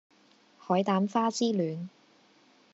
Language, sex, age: Cantonese, female, 19-29